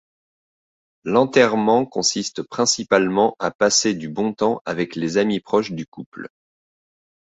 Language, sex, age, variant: French, male, 30-39, Français de métropole